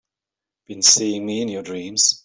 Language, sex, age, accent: English, male, 50-59, United States English